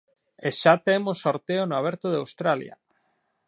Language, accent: Galician, Normativo (estándar)